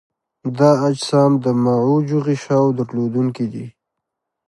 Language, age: Pashto, 30-39